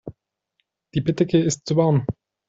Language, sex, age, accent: German, male, 30-39, Deutschland Deutsch